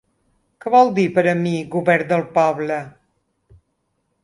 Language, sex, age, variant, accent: Catalan, female, 50-59, Balear, menorquí